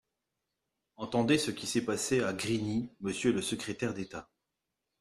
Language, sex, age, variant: French, male, 40-49, Français de métropole